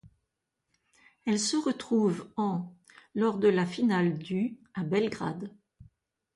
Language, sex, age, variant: French, female, 70-79, Français de métropole